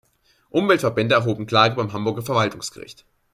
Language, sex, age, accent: German, male, under 19, Deutschland Deutsch